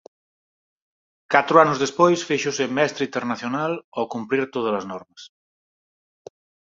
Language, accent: Galician, Normativo (estándar)